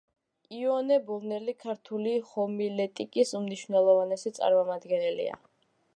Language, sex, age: Georgian, female, under 19